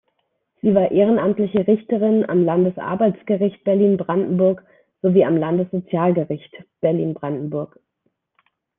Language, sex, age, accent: German, female, 30-39, Deutschland Deutsch